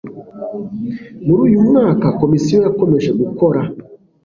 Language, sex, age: Kinyarwanda, male, 19-29